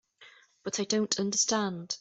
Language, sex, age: English, female, 30-39